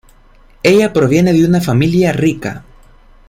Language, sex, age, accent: Spanish, male, 19-29, América central